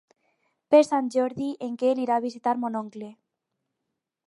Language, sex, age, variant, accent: Catalan, female, under 19, Alacantí, aprenent (recent, des del castellà)